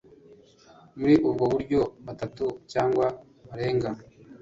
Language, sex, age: Kinyarwanda, male, 40-49